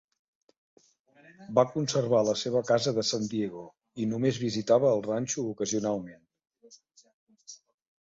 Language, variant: Catalan, Central